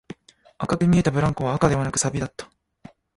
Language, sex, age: Japanese, male, 19-29